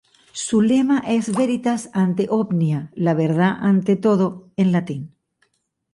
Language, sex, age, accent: Spanish, female, 60-69, Caribe: Cuba, Venezuela, Puerto Rico, República Dominicana, Panamá, Colombia caribeña, México caribeño, Costa del golfo de México